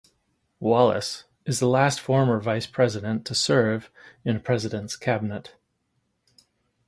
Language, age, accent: English, 40-49, United States English